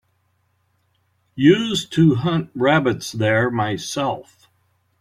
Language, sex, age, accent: English, male, 60-69, United States English